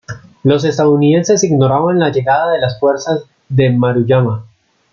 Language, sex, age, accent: Spanish, male, 19-29, Andino-Pacífico: Colombia, Perú, Ecuador, oeste de Bolivia y Venezuela andina